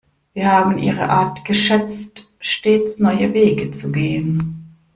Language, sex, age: German, female, 40-49